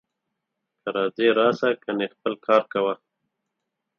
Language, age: Pashto, 40-49